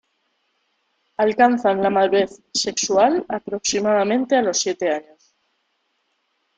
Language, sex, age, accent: Spanish, female, 30-39, España: Centro-Sur peninsular (Madrid, Toledo, Castilla-La Mancha)